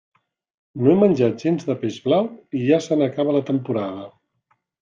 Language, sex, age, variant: Catalan, male, 50-59, Central